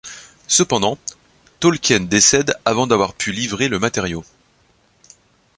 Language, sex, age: French, male, 30-39